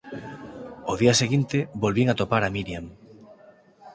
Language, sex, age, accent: Galician, male, 19-29, Normativo (estándar)